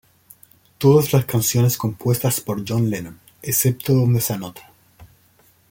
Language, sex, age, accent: Spanish, male, 30-39, Chileno: Chile, Cuyo